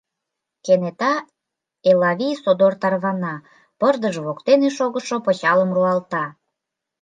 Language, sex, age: Mari, female, 19-29